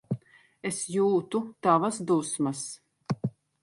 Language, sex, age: Latvian, female, 30-39